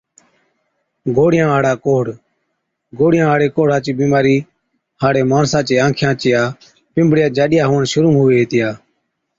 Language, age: Od, 30-39